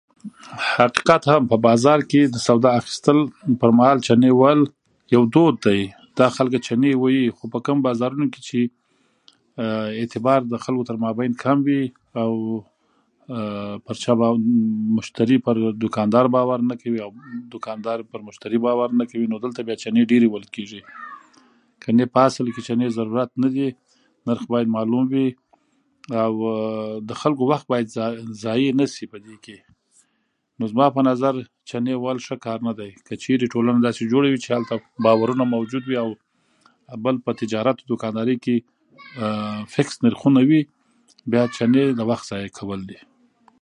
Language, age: Pashto, 40-49